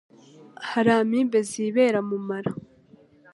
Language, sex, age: Kinyarwanda, female, 19-29